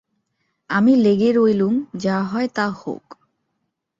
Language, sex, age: Bengali, female, 19-29